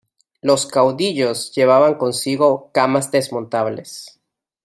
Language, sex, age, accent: Spanish, male, 19-29, Caribe: Cuba, Venezuela, Puerto Rico, República Dominicana, Panamá, Colombia caribeña, México caribeño, Costa del golfo de México